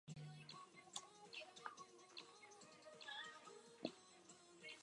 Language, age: English, under 19